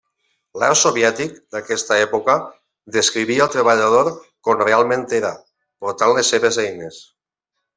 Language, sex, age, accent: Catalan, male, 50-59, valencià